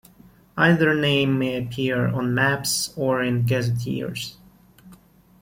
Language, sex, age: English, male, 19-29